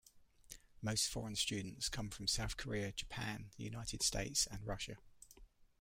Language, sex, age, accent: English, male, 50-59, England English